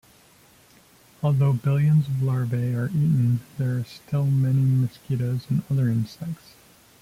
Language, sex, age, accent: English, male, 30-39, United States English